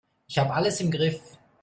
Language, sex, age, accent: German, male, 30-39, Deutschland Deutsch